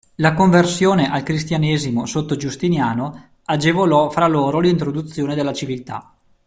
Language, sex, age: Italian, male, 30-39